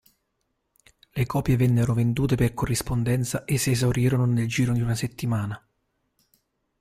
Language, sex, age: Italian, male, 30-39